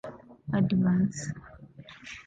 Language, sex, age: English, female, 19-29